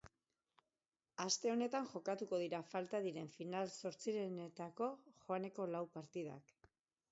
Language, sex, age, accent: Basque, female, 40-49, Erdialdekoa edo Nafarra (Gipuzkoa, Nafarroa)